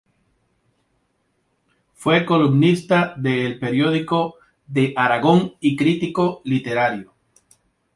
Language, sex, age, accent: Spanish, male, 40-49, Caribe: Cuba, Venezuela, Puerto Rico, República Dominicana, Panamá, Colombia caribeña, México caribeño, Costa del golfo de México